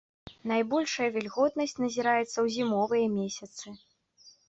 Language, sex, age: Belarusian, female, 19-29